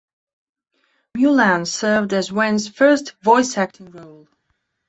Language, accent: English, England English